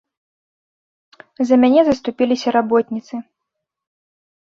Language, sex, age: Belarusian, female, 19-29